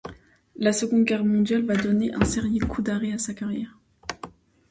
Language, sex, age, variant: French, male, 40-49, Français de métropole